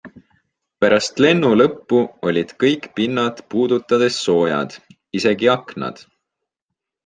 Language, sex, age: Estonian, male, 19-29